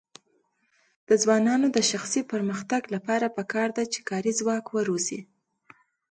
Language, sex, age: Pashto, female, 19-29